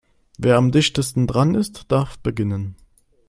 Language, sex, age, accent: German, male, 19-29, Deutschland Deutsch